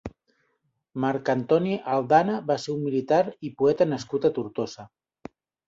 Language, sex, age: Catalan, male, 40-49